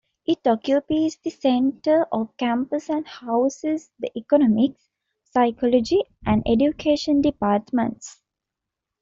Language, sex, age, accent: English, female, 19-29, India and South Asia (India, Pakistan, Sri Lanka)